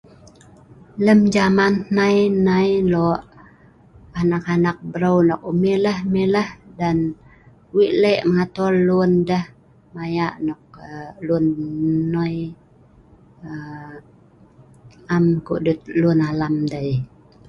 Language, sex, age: Sa'ban, female, 50-59